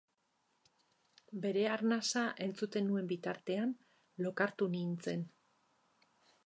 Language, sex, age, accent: Basque, female, 50-59, Erdialdekoa edo Nafarra (Gipuzkoa, Nafarroa)